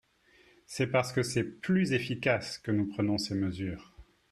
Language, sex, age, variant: French, male, 40-49, Français de métropole